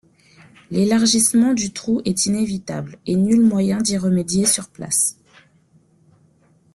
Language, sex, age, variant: French, female, 30-39, Français de métropole